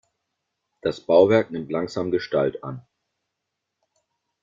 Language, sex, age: German, male, 40-49